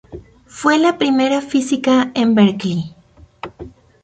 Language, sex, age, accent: Spanish, female, 40-49, México